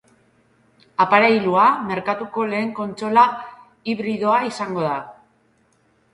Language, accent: Basque, Mendebalekoa (Araba, Bizkaia, Gipuzkoako mendebaleko herri batzuk)